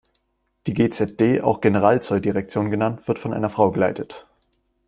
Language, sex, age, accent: German, male, 19-29, Deutschland Deutsch